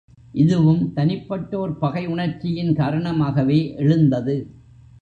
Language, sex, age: Tamil, male, 70-79